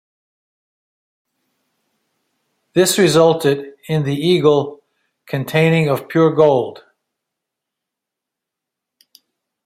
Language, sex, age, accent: English, male, 70-79, United States English